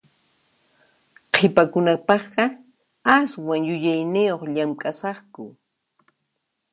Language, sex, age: Puno Quechua, female, 19-29